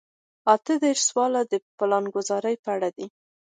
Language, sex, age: Pashto, female, 19-29